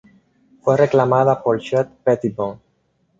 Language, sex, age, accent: Spanish, male, 19-29, Caribe: Cuba, Venezuela, Puerto Rico, República Dominicana, Panamá, Colombia caribeña, México caribeño, Costa del golfo de México